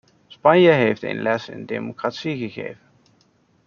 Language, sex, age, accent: Dutch, male, 30-39, Nederlands Nederlands